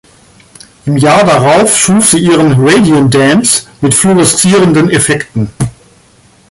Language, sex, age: German, male, 50-59